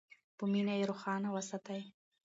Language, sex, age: Pashto, female, 19-29